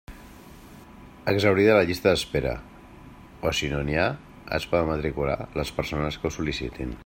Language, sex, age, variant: Catalan, male, 40-49, Central